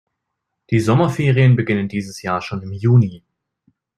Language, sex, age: German, male, 19-29